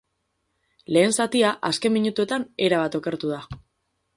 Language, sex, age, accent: Basque, female, 19-29, Mendebalekoa (Araba, Bizkaia, Gipuzkoako mendebaleko herri batzuk)